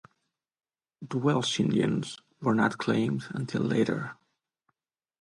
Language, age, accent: English, 30-39, Eastern European